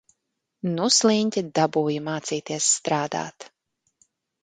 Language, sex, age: Latvian, female, 30-39